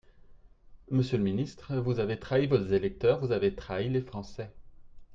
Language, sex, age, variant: French, male, 30-39, Français de métropole